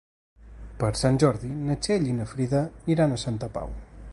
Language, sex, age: Catalan, male, 19-29